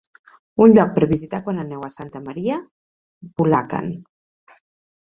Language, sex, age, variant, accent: Catalan, female, 40-49, Nord-Occidental, Tortosí